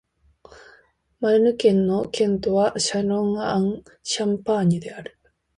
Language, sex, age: Japanese, female, 19-29